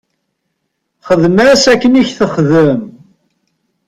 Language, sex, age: Kabyle, male, 50-59